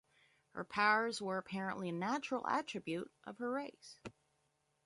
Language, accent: English, United States English